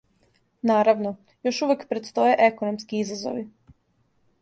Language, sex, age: Serbian, female, 19-29